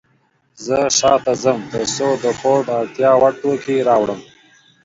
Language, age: Pashto, 19-29